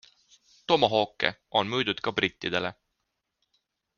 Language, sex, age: Estonian, male, 19-29